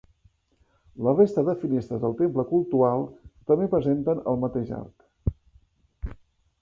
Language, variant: Catalan, Central